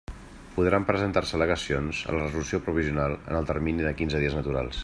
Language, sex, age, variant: Catalan, male, 40-49, Central